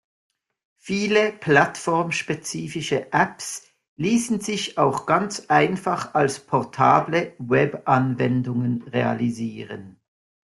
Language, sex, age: German, male, 40-49